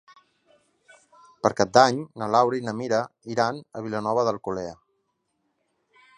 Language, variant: Catalan, Central